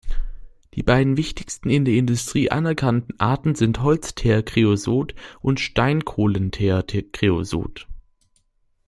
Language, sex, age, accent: German, male, under 19, Deutschland Deutsch